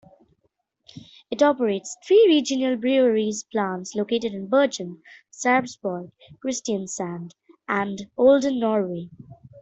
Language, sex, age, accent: English, female, under 19, India and South Asia (India, Pakistan, Sri Lanka)